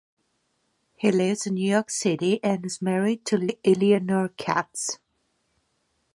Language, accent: English, Eastern European